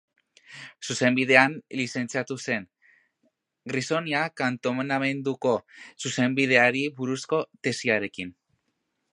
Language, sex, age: Basque, male, under 19